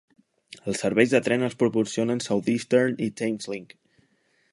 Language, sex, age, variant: Catalan, male, 19-29, Central